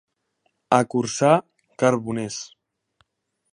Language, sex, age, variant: Catalan, male, under 19, Central